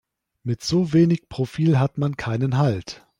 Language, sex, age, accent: German, male, 30-39, Deutschland Deutsch